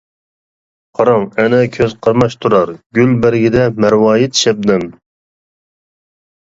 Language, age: Uyghur, 40-49